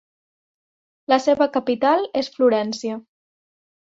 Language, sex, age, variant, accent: Catalan, female, 19-29, Central, Barceloní